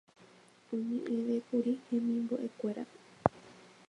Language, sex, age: Guarani, female, 19-29